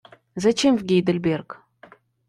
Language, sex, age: Russian, female, 30-39